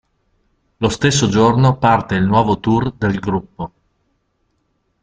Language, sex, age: Italian, male, 40-49